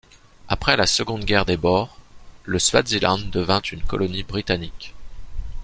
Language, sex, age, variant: French, male, 30-39, Français de métropole